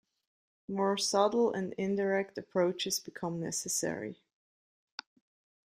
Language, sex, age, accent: English, female, 30-39, United States English